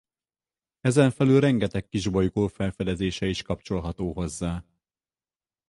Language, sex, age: Hungarian, male, 50-59